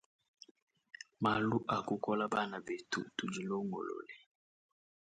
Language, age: Luba-Lulua, 19-29